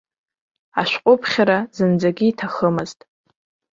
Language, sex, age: Abkhazian, male, under 19